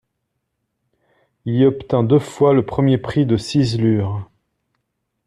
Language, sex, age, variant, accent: French, male, 40-49, Français d'Europe, Français de Suisse